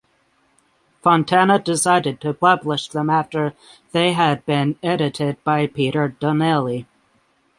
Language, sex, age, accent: English, male, 19-29, United States English; England English